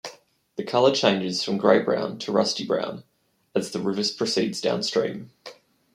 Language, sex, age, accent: English, male, 19-29, Australian English